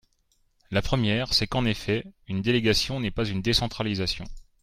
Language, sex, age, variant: French, male, 40-49, Français de métropole